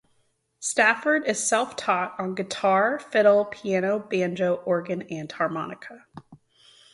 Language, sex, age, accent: English, female, 30-39, United States English